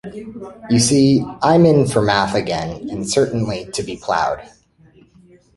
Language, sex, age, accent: English, male, 30-39, United States English